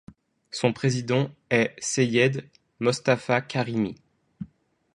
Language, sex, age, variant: French, male, 19-29, Français de métropole